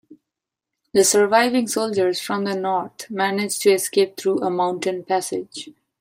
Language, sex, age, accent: English, female, 30-39, India and South Asia (India, Pakistan, Sri Lanka)